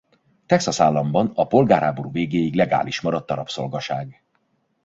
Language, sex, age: Hungarian, male, 40-49